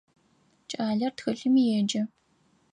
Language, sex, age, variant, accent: Adyghe, female, 19-29, Адыгабзэ (Кирил, пстэумэ зэдыряе), Бжъэдыгъу (Bjeduğ)